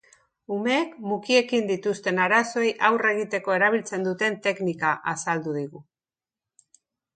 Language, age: Basque, 60-69